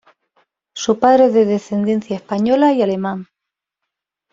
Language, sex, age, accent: Spanish, female, 40-49, España: Sur peninsular (Andalucia, Extremadura, Murcia)